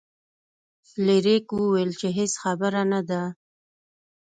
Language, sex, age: Pashto, female, 19-29